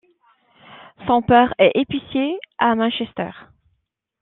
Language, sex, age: French, female, 30-39